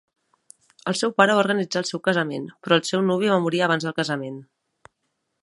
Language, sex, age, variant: Catalan, female, 30-39, Central